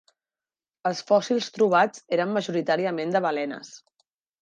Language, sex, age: Catalan, female, 30-39